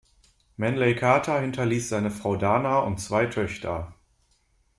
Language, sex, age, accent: German, male, 30-39, Deutschland Deutsch